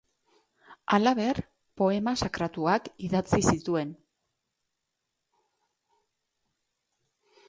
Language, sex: Basque, female